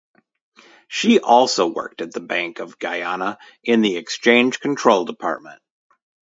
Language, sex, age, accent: English, male, 30-39, United States English